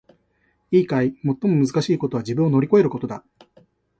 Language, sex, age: Japanese, male, 40-49